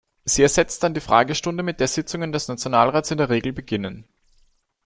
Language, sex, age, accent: German, male, 19-29, Österreichisches Deutsch